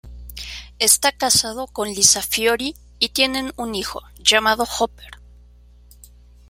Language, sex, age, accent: Spanish, female, 30-39, México